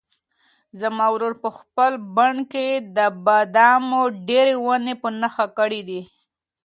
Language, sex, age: Pashto, female, 19-29